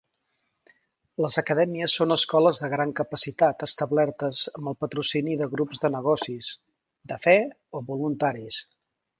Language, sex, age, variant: Catalan, male, 50-59, Central